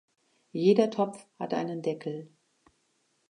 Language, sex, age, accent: German, female, 60-69, Deutschland Deutsch